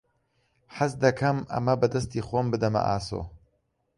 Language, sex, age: Central Kurdish, male, 19-29